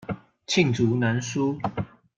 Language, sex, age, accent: Chinese, male, 19-29, 出生地：高雄市